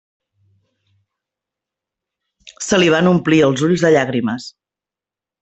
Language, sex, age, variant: Catalan, female, 40-49, Central